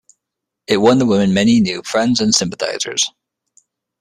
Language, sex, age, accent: English, male, 30-39, United States English